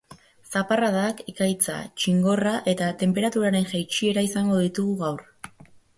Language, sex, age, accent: Basque, female, 19-29, Erdialdekoa edo Nafarra (Gipuzkoa, Nafarroa)